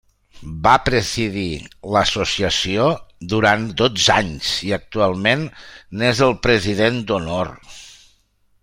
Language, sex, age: Catalan, male, 60-69